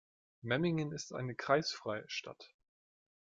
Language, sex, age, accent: German, male, 19-29, Deutschland Deutsch